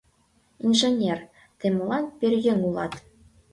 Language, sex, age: Mari, female, under 19